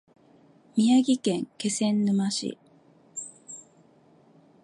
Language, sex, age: Japanese, female, 50-59